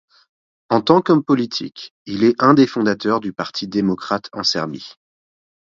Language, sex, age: French, male, 19-29